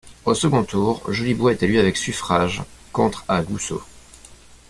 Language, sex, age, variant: French, male, 19-29, Français de métropole